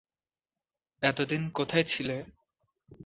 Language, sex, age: Bengali, male, 19-29